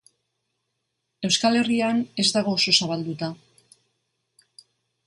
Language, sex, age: Basque, female, 60-69